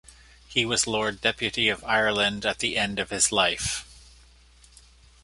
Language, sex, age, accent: English, male, 50-59, Canadian English